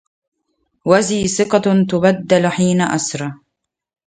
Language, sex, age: Arabic, female, 30-39